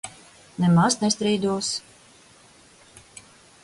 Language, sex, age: Latvian, female, 50-59